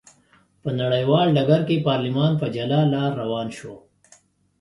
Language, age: Pashto, 30-39